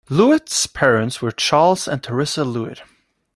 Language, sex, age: English, male, 19-29